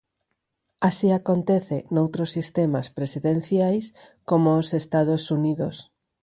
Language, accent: Galician, Normativo (estándar)